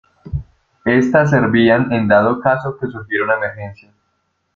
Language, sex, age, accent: Spanish, male, 19-29, Andino-Pacífico: Colombia, Perú, Ecuador, oeste de Bolivia y Venezuela andina